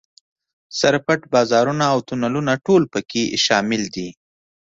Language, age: Pashto, 19-29